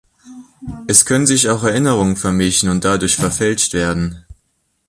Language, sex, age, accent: German, male, 19-29, Deutschland Deutsch